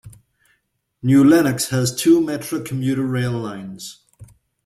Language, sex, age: English, male, 40-49